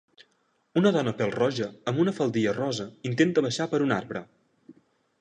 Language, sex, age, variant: Catalan, male, 19-29, Central